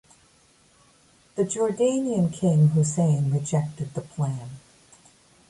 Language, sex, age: English, female, 60-69